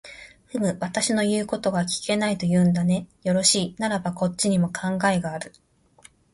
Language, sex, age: Japanese, female, 30-39